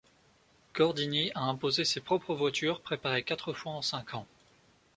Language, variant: French, Français de métropole